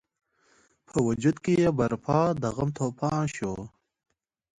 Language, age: Pashto, 19-29